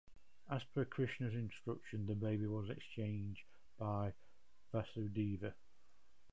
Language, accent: English, England English